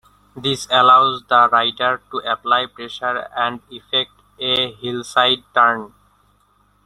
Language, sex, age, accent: English, male, 19-29, India and South Asia (India, Pakistan, Sri Lanka)